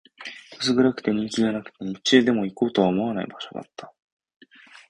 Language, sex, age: Japanese, male, 19-29